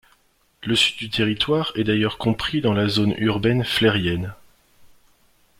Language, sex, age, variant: French, male, 19-29, Français de métropole